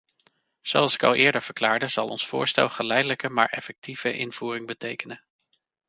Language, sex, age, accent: Dutch, male, 40-49, Nederlands Nederlands